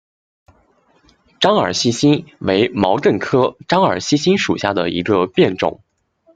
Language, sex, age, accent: Chinese, male, 19-29, 出生地：山东省